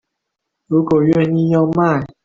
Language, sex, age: Chinese, male, 19-29